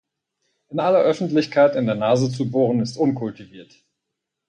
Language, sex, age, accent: German, male, 40-49, Deutschland Deutsch